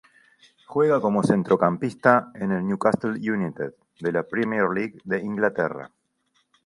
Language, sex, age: Spanish, male, 40-49